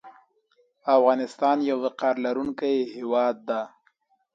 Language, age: Pashto, 19-29